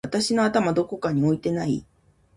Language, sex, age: Japanese, female, 30-39